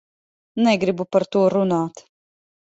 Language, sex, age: Latvian, female, 40-49